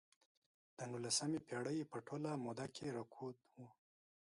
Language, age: Pashto, 19-29